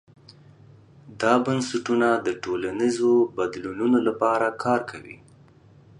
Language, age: Pashto, 30-39